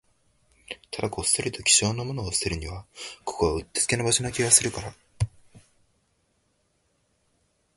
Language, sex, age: Japanese, male, under 19